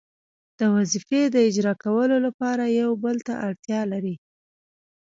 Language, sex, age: Pashto, female, 19-29